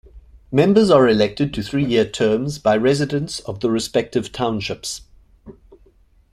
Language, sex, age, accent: English, male, 40-49, Southern African (South Africa, Zimbabwe, Namibia)